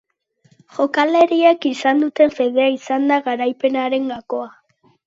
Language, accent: Basque, Mendebalekoa (Araba, Bizkaia, Gipuzkoako mendebaleko herri batzuk)